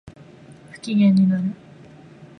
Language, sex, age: Japanese, female, 19-29